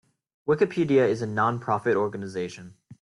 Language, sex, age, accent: English, male, 19-29, United States English